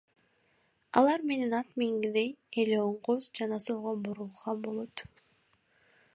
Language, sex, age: Kyrgyz, female, under 19